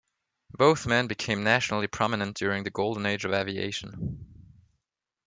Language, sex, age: English, male, 19-29